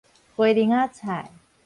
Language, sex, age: Min Nan Chinese, female, 40-49